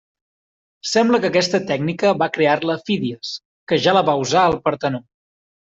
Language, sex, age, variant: Catalan, male, 19-29, Central